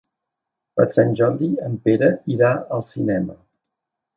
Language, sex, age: Catalan, male, 50-59